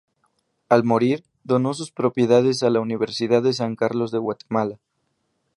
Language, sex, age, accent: Spanish, male, 19-29, México